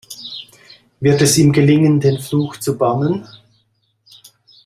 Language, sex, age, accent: German, male, 50-59, Schweizerdeutsch